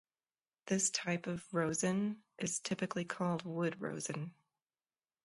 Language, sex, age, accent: English, female, 30-39, United States English